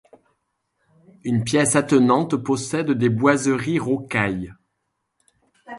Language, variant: French, Français de métropole